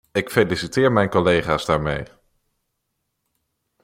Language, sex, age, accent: Dutch, male, under 19, Nederlands Nederlands